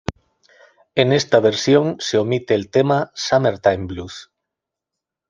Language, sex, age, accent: Spanish, male, 40-49, España: Sur peninsular (Andalucia, Extremadura, Murcia)